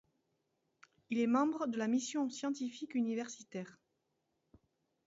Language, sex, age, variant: French, female, 40-49, Français de métropole